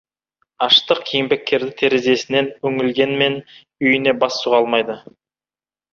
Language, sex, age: Kazakh, male, 19-29